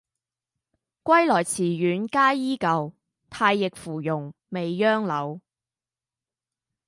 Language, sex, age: Cantonese, female, 19-29